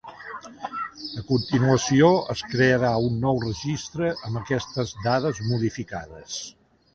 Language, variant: Catalan, Central